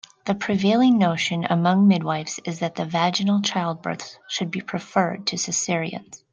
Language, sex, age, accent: English, female, 40-49, United States English